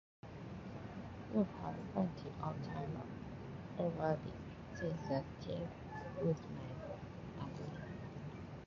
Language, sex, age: English, female, 19-29